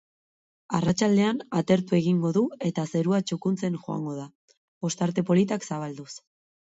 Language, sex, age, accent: Basque, female, 19-29, Mendebalekoa (Araba, Bizkaia, Gipuzkoako mendebaleko herri batzuk)